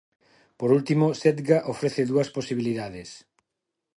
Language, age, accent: Galician, 40-49, Neofalante